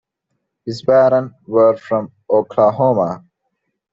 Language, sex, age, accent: English, male, 19-29, India and South Asia (India, Pakistan, Sri Lanka)